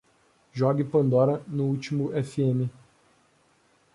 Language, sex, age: Portuguese, male, 19-29